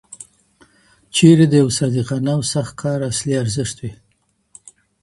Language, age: Pashto, 50-59